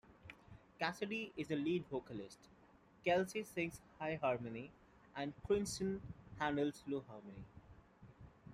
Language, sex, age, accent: English, male, 19-29, India and South Asia (India, Pakistan, Sri Lanka)